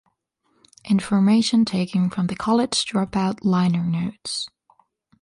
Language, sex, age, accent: English, female, 19-29, United States English